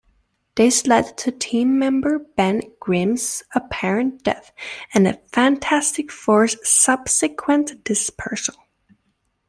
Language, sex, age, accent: English, female, 19-29, England English